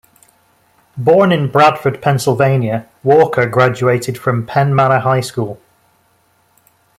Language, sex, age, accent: English, male, 50-59, England English